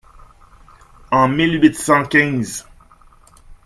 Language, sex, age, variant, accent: French, male, 40-49, Français d'Amérique du Nord, Français du Canada